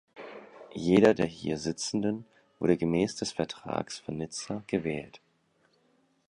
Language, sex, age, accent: German, male, 19-29, Deutschland Deutsch; Hochdeutsch